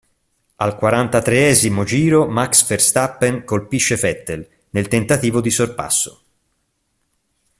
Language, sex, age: Italian, male, 40-49